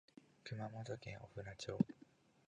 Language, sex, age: Japanese, male, 19-29